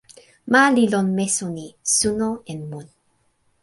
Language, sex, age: Toki Pona, female, 19-29